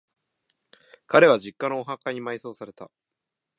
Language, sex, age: Japanese, male, 19-29